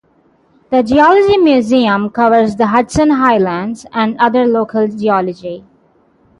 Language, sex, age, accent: English, female, 19-29, United States English; England English; India and South Asia (India, Pakistan, Sri Lanka)